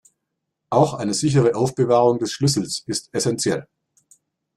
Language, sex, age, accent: German, male, 40-49, Deutschland Deutsch